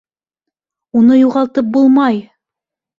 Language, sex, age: Bashkir, female, 19-29